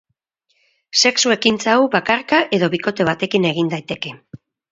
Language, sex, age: Basque, female, 40-49